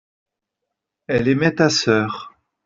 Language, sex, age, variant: French, male, 40-49, Français de métropole